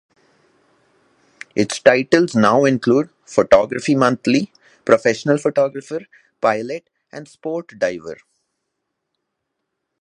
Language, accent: English, India and South Asia (India, Pakistan, Sri Lanka)